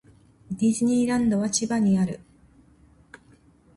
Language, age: Japanese, 50-59